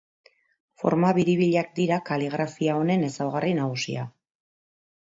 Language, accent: Basque, Mendebalekoa (Araba, Bizkaia, Gipuzkoako mendebaleko herri batzuk)